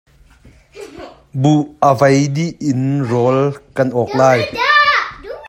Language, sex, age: Hakha Chin, male, 30-39